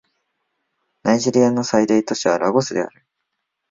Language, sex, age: Japanese, male, 19-29